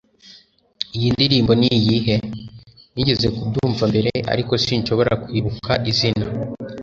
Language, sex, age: Kinyarwanda, male, under 19